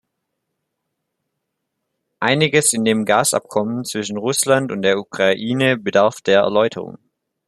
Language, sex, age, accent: German, male, under 19, Deutschland Deutsch